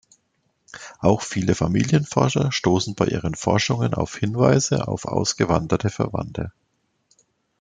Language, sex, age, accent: German, male, 40-49, Deutschland Deutsch